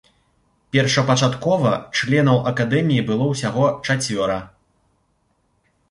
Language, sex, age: Belarusian, male, 30-39